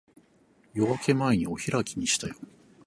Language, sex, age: Japanese, male, 40-49